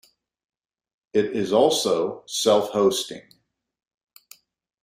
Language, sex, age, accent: English, male, 50-59, United States English